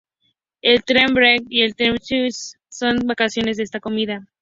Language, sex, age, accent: Spanish, female, under 19, México